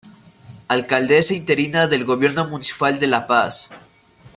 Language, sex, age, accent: Spanish, male, 19-29, Andino-Pacífico: Colombia, Perú, Ecuador, oeste de Bolivia y Venezuela andina